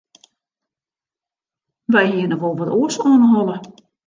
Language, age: Western Frisian, 60-69